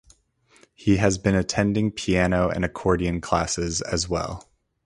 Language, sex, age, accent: English, male, 19-29, United States English